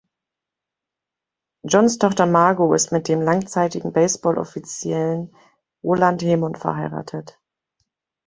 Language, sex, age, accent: German, female, 30-39, Deutschland Deutsch